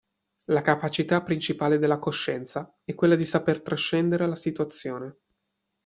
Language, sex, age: Italian, male, 30-39